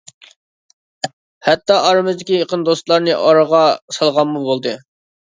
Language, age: Uyghur, 19-29